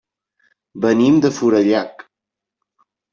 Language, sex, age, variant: Catalan, male, 19-29, Central